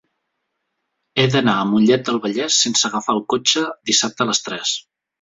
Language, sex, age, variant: Catalan, male, 30-39, Central